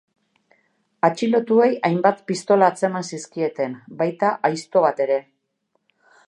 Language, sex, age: Basque, female, 50-59